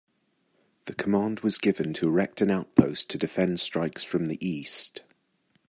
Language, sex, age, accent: English, male, 30-39, England English